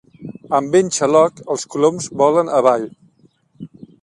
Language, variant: Catalan, Central